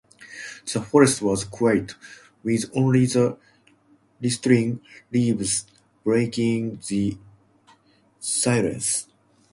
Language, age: Japanese, 30-39